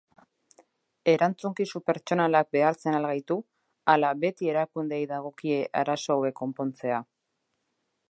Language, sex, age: Basque, female, 30-39